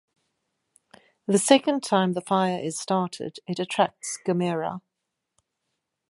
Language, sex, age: English, female, 30-39